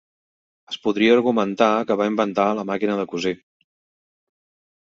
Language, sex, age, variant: Catalan, male, 40-49, Central